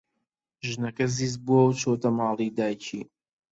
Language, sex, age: Central Kurdish, male, 30-39